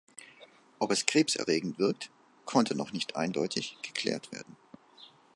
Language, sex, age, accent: German, male, 50-59, Deutschland Deutsch